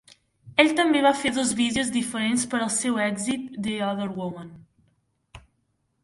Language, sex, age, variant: Catalan, female, under 19, Central